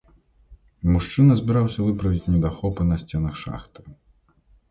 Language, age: Belarusian, 30-39